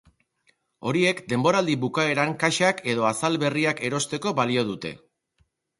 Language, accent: Basque, Erdialdekoa edo Nafarra (Gipuzkoa, Nafarroa)